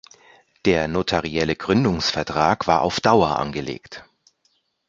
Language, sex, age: German, male, 40-49